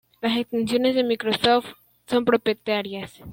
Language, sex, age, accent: Spanish, female, under 19, Andino-Pacífico: Colombia, Perú, Ecuador, oeste de Bolivia y Venezuela andina